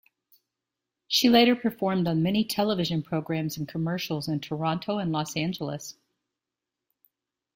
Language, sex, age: English, female, 50-59